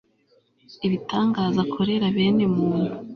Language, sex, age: Kinyarwanda, female, 19-29